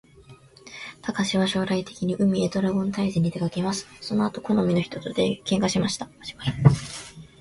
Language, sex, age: Japanese, female, under 19